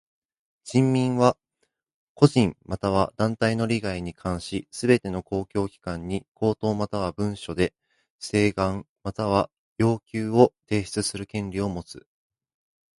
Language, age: Japanese, 19-29